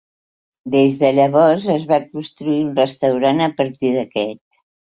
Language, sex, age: Catalan, female, 60-69